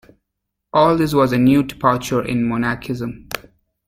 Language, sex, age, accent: English, male, 30-39, United States English